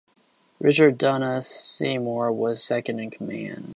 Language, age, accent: English, under 19, United States English